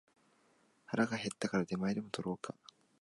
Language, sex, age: Japanese, male, 19-29